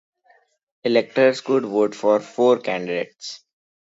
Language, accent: English, India and South Asia (India, Pakistan, Sri Lanka)